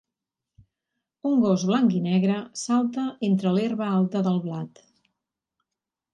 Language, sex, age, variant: Catalan, female, 50-59, Central